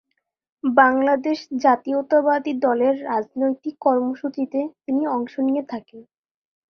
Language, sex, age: Bengali, female, 19-29